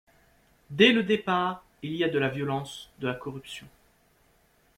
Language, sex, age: French, male, 30-39